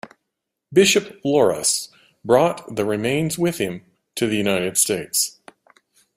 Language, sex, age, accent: English, male, 50-59, United States English